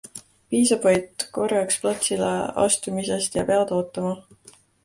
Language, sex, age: Estonian, female, 19-29